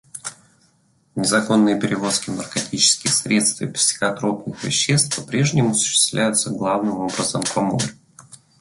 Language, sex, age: Russian, male, 40-49